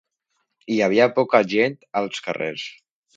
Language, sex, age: Catalan, male, 30-39